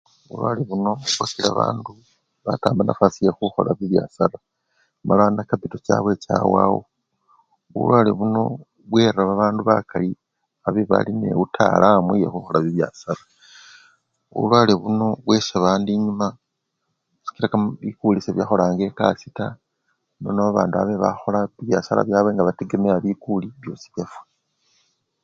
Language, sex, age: Luyia, male, 50-59